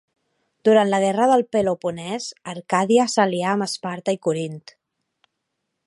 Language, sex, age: Catalan, female, 30-39